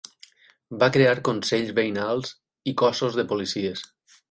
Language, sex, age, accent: Catalan, male, 30-39, valencià; valencià meridional